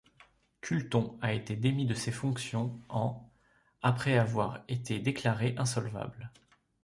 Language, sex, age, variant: French, male, 30-39, Français de métropole